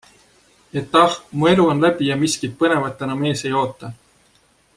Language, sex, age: Estonian, male, 19-29